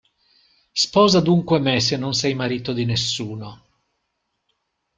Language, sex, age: Italian, male, 50-59